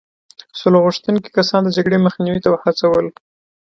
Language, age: Pashto, 19-29